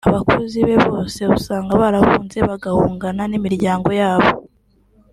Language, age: Kinyarwanda, 19-29